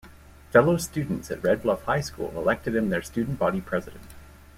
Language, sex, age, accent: English, male, 19-29, Canadian English